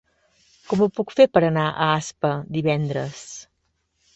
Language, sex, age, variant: Catalan, female, 40-49, Central